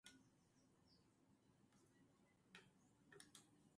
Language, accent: Spanish, Caribe: Cuba, Venezuela, Puerto Rico, República Dominicana, Panamá, Colombia caribeña, México caribeño, Costa del golfo de México